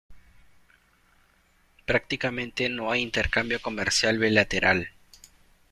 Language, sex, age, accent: Spanish, male, 19-29, Andino-Pacífico: Colombia, Perú, Ecuador, oeste de Bolivia y Venezuela andina